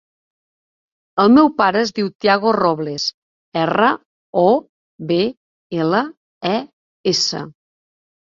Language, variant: Catalan, Septentrional